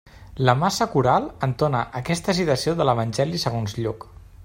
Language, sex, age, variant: Catalan, male, 19-29, Central